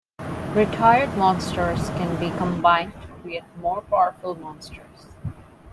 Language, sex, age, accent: English, female, 19-29, India and South Asia (India, Pakistan, Sri Lanka)